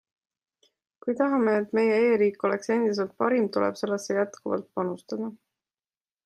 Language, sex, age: Estonian, female, 19-29